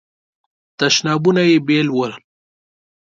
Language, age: Pashto, 19-29